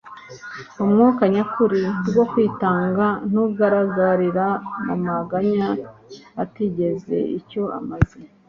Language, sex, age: Kinyarwanda, female, 30-39